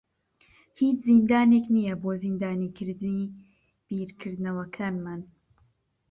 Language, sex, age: Central Kurdish, female, 19-29